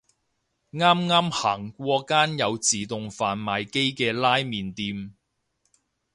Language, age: Cantonese, 30-39